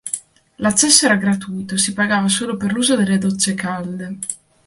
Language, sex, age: Italian, female, 19-29